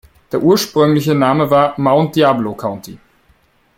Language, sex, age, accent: German, male, 19-29, Deutschland Deutsch